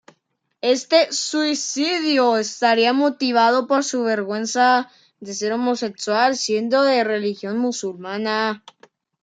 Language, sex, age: Spanish, male, under 19